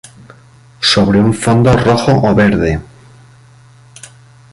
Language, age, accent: Spanish, 50-59, España: Norte peninsular (Asturias, Castilla y León, Cantabria, País Vasco, Navarra, Aragón, La Rioja, Guadalajara, Cuenca)